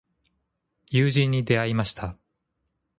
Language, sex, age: Japanese, male, 30-39